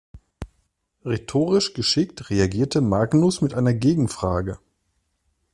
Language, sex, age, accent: German, male, 30-39, Deutschland Deutsch